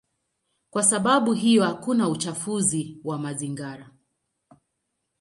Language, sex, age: Swahili, female, 30-39